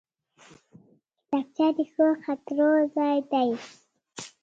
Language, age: Pashto, 30-39